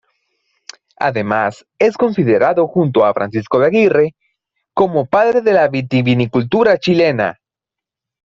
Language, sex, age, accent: Spanish, male, 19-29, México